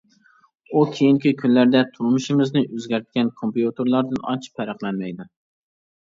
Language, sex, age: Uyghur, male, 19-29